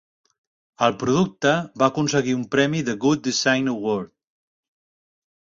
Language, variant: Catalan, Central